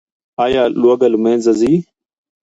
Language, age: Pashto, 19-29